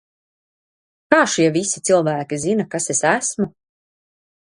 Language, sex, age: Latvian, female, 30-39